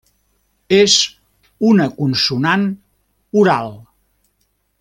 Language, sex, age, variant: Catalan, male, 70-79, Central